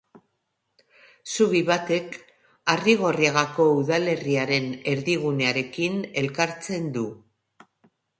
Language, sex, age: Basque, female, 50-59